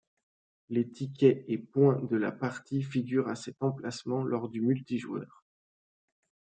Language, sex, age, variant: French, male, 30-39, Français de métropole